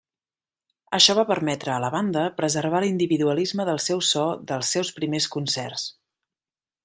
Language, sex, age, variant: Catalan, female, 30-39, Central